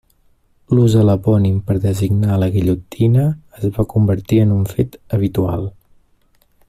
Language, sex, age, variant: Catalan, male, 19-29, Nord-Occidental